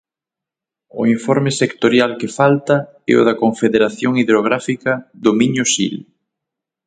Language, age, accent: Galician, 30-39, Oriental (común en zona oriental); Normativo (estándar)